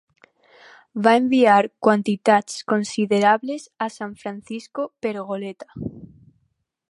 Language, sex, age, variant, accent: Catalan, female, under 19, Alacantí, valencià